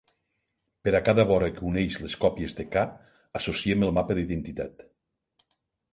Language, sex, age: Catalan, male, 60-69